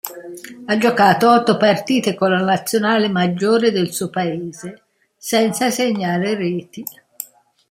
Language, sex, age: Italian, female, 60-69